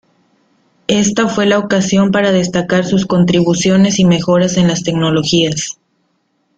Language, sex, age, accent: Spanish, female, 19-29, México